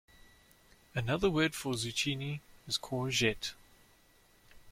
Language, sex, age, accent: English, male, 19-29, Southern African (South Africa, Zimbabwe, Namibia)